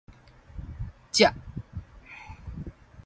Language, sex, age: Min Nan Chinese, female, 40-49